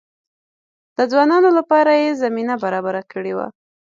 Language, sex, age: Pashto, female, 30-39